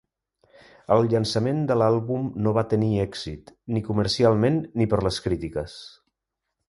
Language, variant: Catalan, Central